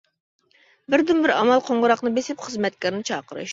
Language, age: Uyghur, 30-39